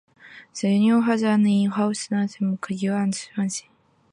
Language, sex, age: English, female, 19-29